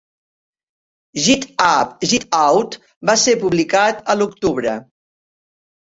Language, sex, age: Catalan, female, 60-69